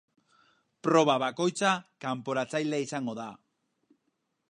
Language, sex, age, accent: Basque, male, 30-39, Mendebalekoa (Araba, Bizkaia, Gipuzkoako mendebaleko herri batzuk)